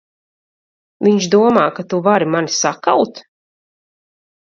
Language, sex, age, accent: Latvian, female, 30-39, Vidus dialekts